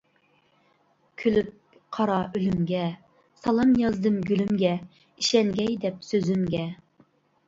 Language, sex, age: Uyghur, female, 30-39